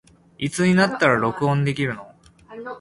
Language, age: Japanese, 30-39